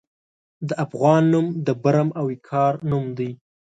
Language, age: Pashto, 19-29